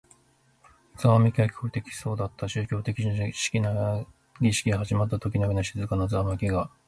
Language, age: Japanese, 50-59